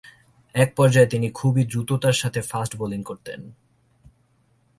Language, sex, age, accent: Bengali, male, 19-29, Native